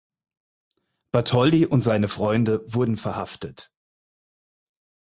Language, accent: German, Deutschland Deutsch